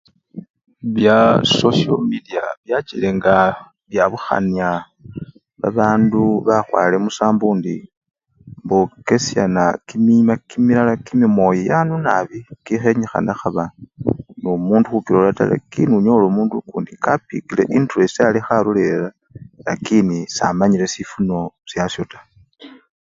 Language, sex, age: Luyia, male, 40-49